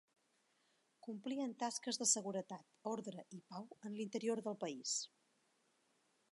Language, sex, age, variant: Catalan, female, 40-49, Septentrional